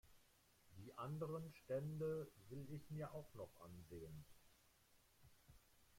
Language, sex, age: German, male, 50-59